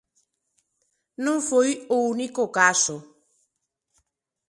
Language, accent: Galician, Neofalante